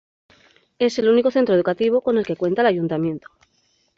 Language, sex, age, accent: Spanish, female, 30-39, España: Norte peninsular (Asturias, Castilla y León, Cantabria, País Vasco, Navarra, Aragón, La Rioja, Guadalajara, Cuenca)